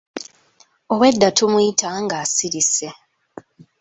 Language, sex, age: Ganda, female, 19-29